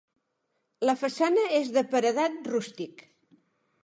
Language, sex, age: Catalan, female, 70-79